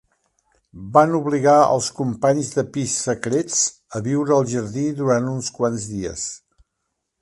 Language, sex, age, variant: Catalan, male, 70-79, Central